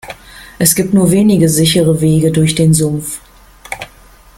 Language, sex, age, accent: German, female, 50-59, Deutschland Deutsch